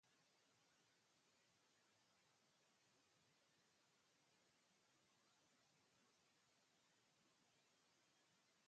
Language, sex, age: Spanish, male, under 19